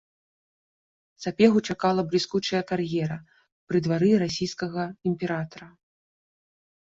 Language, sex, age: Belarusian, female, 30-39